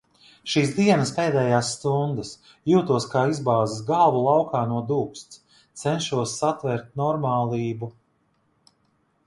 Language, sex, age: Latvian, male, 40-49